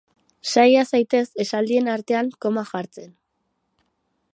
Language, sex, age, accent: Basque, female, under 19, Erdialdekoa edo Nafarra (Gipuzkoa, Nafarroa)